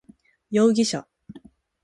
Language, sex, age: Japanese, female, 19-29